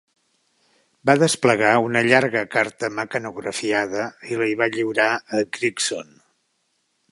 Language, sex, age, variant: Catalan, male, 60-69, Central